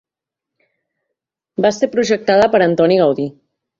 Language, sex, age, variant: Catalan, female, 19-29, Central